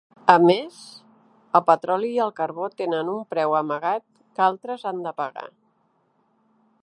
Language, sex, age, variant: Catalan, female, 50-59, Central